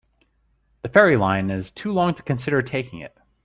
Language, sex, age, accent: English, male, 30-39, United States English